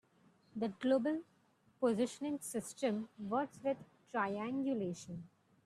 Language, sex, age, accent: English, female, 19-29, India and South Asia (India, Pakistan, Sri Lanka)